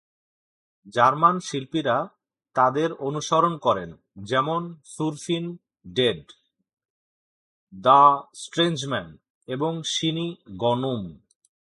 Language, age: Bengali, 30-39